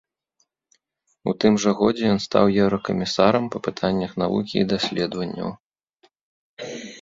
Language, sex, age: Belarusian, male, 30-39